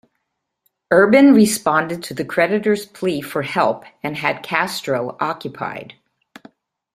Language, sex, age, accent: English, female, 70-79, United States English